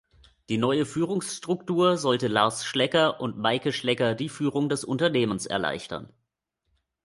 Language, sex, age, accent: German, male, 19-29, Deutschland Deutsch